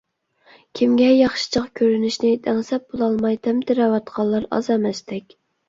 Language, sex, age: Uyghur, female, 19-29